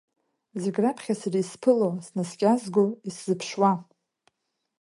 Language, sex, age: Abkhazian, female, 30-39